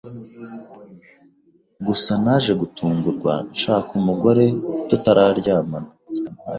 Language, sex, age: Kinyarwanda, male, 19-29